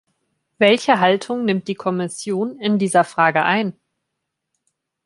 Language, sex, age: German, female, 19-29